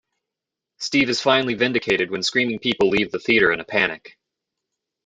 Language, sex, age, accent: English, male, 19-29, United States English